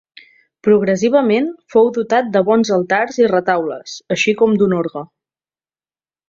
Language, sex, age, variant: Catalan, female, 19-29, Central